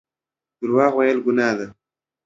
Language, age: Pashto, under 19